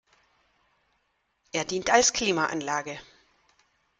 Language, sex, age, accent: German, female, 40-49, Deutschland Deutsch